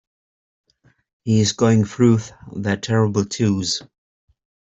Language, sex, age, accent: English, male, 40-49, England English